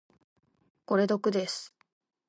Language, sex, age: Japanese, female, 19-29